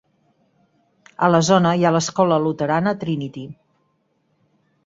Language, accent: Catalan, Garrotxi